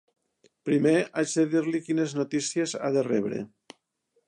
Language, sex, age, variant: Catalan, male, 50-59, Septentrional